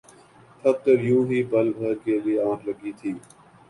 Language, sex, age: Urdu, male, 19-29